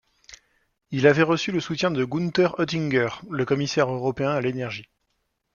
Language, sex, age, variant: French, male, 30-39, Français de métropole